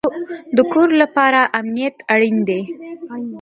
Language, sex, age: Pashto, female, under 19